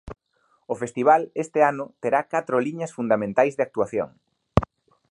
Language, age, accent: Galician, 30-39, Normativo (estándar)